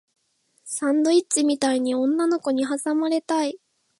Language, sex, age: Japanese, female, 19-29